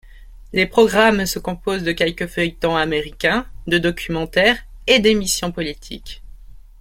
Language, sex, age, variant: French, male, under 19, Français de métropole